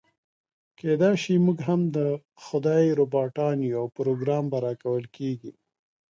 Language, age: Pashto, 40-49